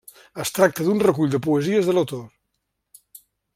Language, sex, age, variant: Catalan, male, 70-79, Central